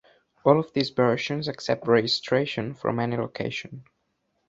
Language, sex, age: English, male, under 19